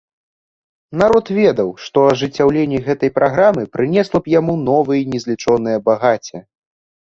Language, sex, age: Belarusian, male, under 19